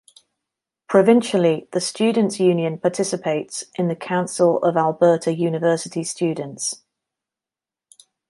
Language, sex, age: English, female, 30-39